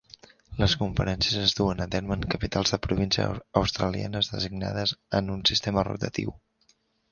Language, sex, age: Catalan, male, under 19